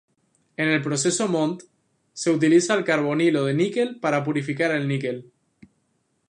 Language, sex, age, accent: Spanish, male, 19-29, España: Islas Canarias